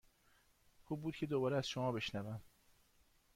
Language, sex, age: Persian, male, 40-49